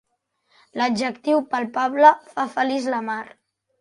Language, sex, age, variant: Catalan, male, 40-49, Central